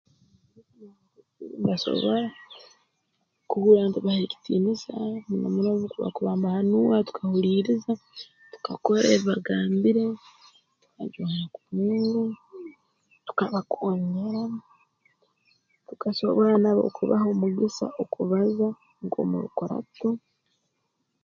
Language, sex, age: Tooro, female, 30-39